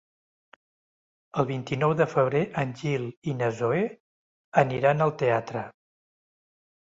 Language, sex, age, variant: Catalan, male, 60-69, Central